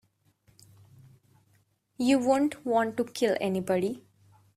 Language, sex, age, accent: English, female, 19-29, India and South Asia (India, Pakistan, Sri Lanka)